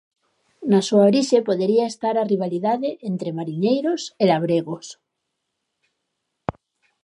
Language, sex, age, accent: Galician, female, 40-49, Oriental (común en zona oriental)